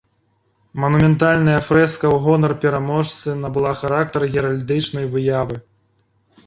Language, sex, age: Belarusian, male, 30-39